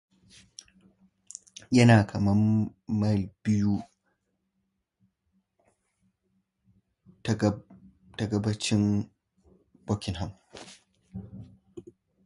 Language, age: English, 19-29